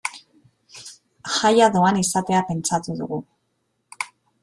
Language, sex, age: Basque, female, 30-39